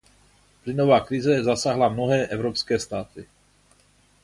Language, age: Czech, 50-59